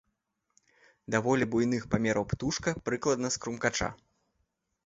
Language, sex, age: Belarusian, male, 30-39